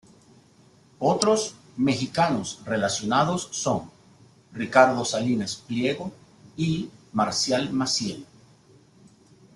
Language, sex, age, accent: Spanish, male, 50-59, Caribe: Cuba, Venezuela, Puerto Rico, República Dominicana, Panamá, Colombia caribeña, México caribeño, Costa del golfo de México